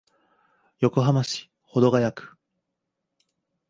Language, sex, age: Japanese, male, 30-39